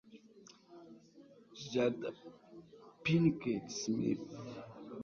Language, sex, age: Kinyarwanda, male, 30-39